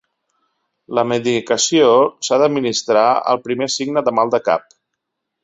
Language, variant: Catalan, Central